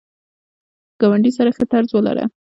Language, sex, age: Pashto, female, under 19